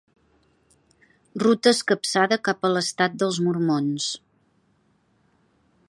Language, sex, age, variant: Catalan, female, 40-49, Central